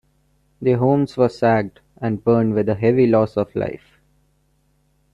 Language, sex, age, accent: English, male, 19-29, India and South Asia (India, Pakistan, Sri Lanka)